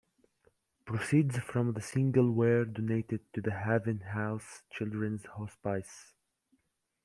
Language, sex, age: English, male, 19-29